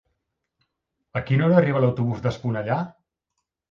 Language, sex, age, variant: Catalan, male, 40-49, Central